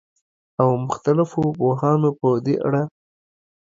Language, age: Pashto, 19-29